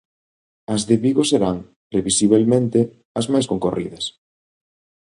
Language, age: Galician, 30-39